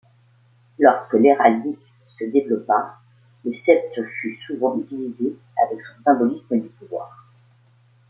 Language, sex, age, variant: French, female, 50-59, Français de métropole